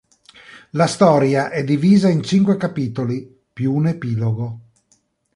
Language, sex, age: Italian, male, 40-49